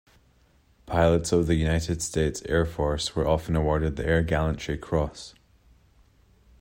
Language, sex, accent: English, male, Scottish English